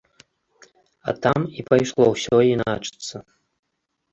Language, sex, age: Belarusian, male, 30-39